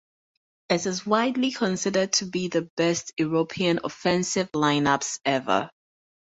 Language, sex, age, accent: English, female, 30-39, United States English